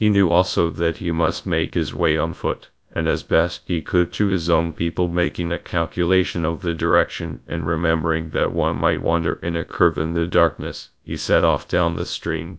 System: TTS, GradTTS